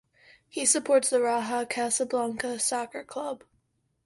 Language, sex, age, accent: English, female, under 19, United States English